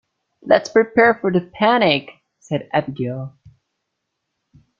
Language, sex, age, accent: English, male, under 19, United States English